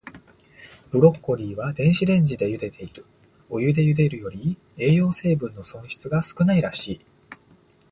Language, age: Japanese, 19-29